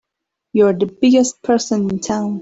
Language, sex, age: English, female, 19-29